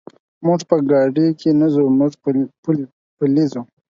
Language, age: Pashto, under 19